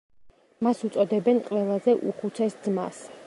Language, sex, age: Georgian, female, 19-29